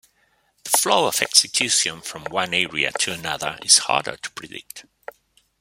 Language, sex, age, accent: English, male, 50-59, England English